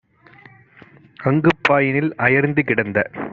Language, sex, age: Tamil, male, 30-39